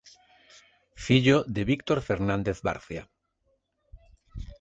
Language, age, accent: Galician, 40-49, Normativo (estándar)